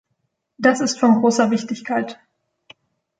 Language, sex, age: German, female, 19-29